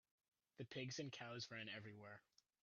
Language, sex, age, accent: English, male, under 19, United States English